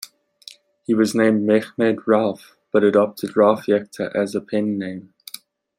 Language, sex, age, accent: English, male, 19-29, Southern African (South Africa, Zimbabwe, Namibia)